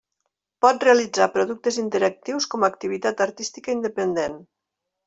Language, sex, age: Catalan, female, 50-59